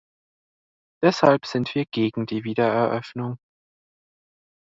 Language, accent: German, Deutschland Deutsch